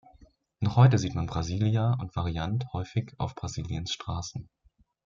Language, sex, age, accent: German, male, 19-29, Deutschland Deutsch